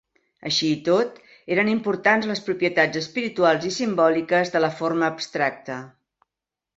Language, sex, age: Catalan, female, 60-69